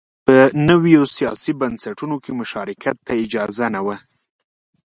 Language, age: Pashto, 19-29